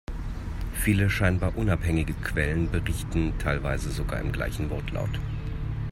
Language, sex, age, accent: German, male, 40-49, Deutschland Deutsch